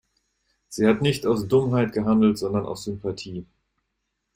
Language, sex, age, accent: German, male, 30-39, Deutschland Deutsch